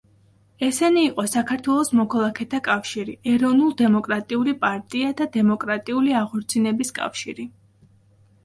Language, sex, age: Georgian, female, 19-29